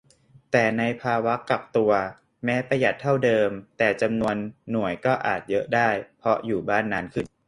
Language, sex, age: Thai, male, 19-29